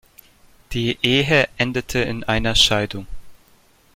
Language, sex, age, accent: German, male, 19-29, Deutschland Deutsch